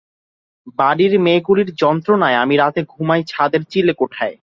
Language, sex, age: Bengali, male, 19-29